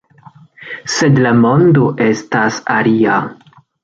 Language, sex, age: Esperanto, male, 19-29